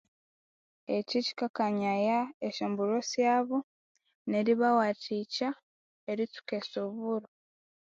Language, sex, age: Konzo, female, 19-29